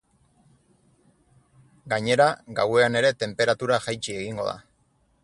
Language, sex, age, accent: Basque, male, 40-49, Erdialdekoa edo Nafarra (Gipuzkoa, Nafarroa)